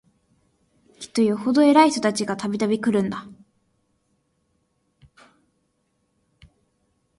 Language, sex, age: Japanese, female, 19-29